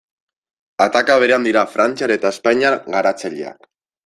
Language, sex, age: Basque, male, 19-29